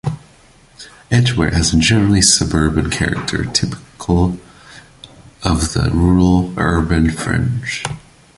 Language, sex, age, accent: English, male, 19-29, United States English